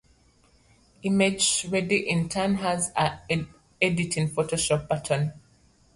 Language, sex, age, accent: English, female, 30-39, Southern African (South Africa, Zimbabwe, Namibia)